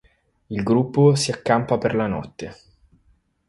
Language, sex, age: Italian, male, 30-39